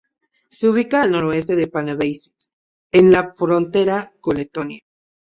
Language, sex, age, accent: Spanish, male, 19-29, México